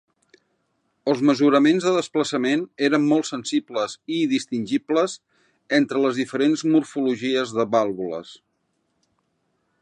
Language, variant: Catalan, Central